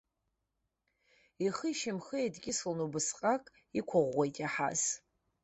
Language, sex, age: Abkhazian, female, 30-39